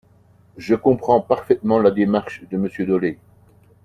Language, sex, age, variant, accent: French, male, 50-59, Français d'Europe, Français de Belgique